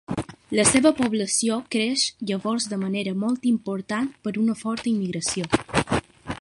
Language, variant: Catalan, Balear